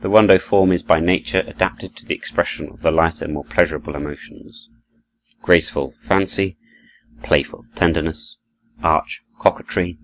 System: none